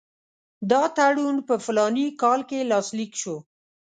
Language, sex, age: Pashto, female, 50-59